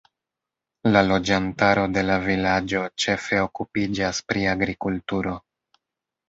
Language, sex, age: Esperanto, male, 30-39